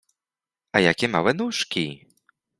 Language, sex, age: Polish, male, 19-29